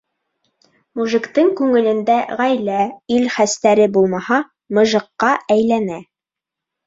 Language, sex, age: Bashkir, female, under 19